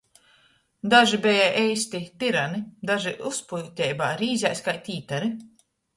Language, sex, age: Latgalian, female, 40-49